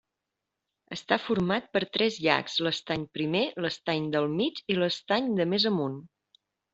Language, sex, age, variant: Catalan, female, 30-39, Septentrional